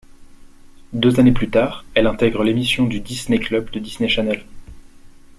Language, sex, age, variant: French, male, 19-29, Français de métropole